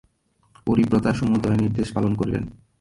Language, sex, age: Bengali, male, 19-29